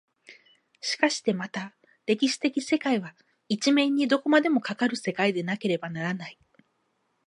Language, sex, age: Japanese, female, 30-39